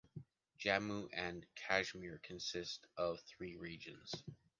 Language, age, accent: English, 30-39, Canadian English